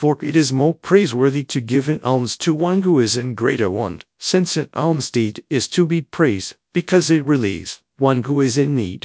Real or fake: fake